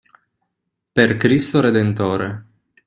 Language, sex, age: Italian, male, 19-29